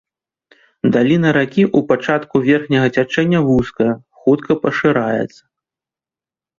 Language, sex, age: Belarusian, male, 30-39